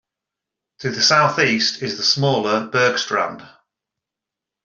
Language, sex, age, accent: English, male, 50-59, England English